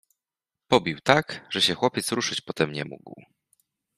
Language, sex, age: Polish, male, 19-29